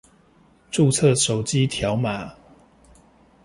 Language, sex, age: Chinese, male, 40-49